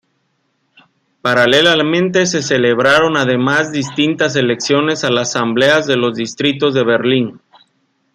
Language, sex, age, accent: Spanish, male, 40-49, México